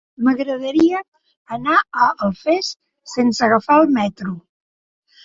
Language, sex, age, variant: Catalan, female, 70-79, Central